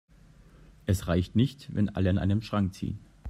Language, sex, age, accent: German, male, 30-39, Deutschland Deutsch